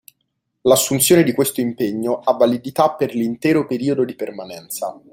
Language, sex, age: Italian, male, 19-29